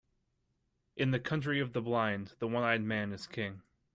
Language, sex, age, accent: English, male, 19-29, United States English